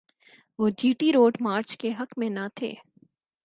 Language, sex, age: Urdu, female, 19-29